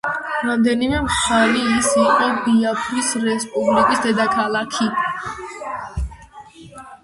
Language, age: Georgian, under 19